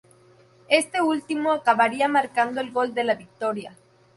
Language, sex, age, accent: Spanish, female, 19-29, México